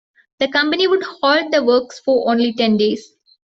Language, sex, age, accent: English, female, 19-29, India and South Asia (India, Pakistan, Sri Lanka)